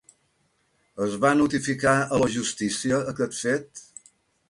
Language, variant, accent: Catalan, Balear, balear